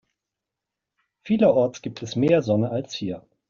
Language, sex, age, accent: German, male, 40-49, Deutschland Deutsch